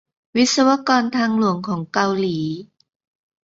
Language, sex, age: Thai, female, 50-59